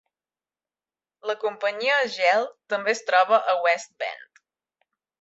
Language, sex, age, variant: Catalan, female, 30-39, Central